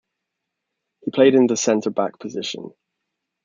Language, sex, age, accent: English, male, 19-29, England English